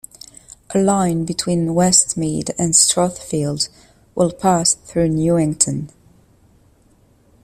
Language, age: English, 19-29